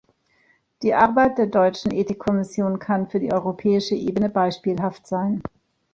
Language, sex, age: German, female, 40-49